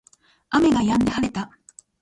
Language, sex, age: Japanese, female, 30-39